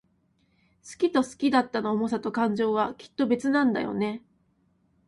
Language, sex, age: Japanese, female, 19-29